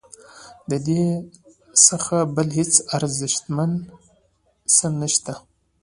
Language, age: Pashto, 19-29